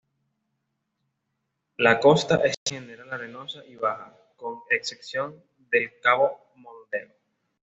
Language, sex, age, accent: Spanish, male, 19-29, Caribe: Cuba, Venezuela, Puerto Rico, República Dominicana, Panamá, Colombia caribeña, México caribeño, Costa del golfo de México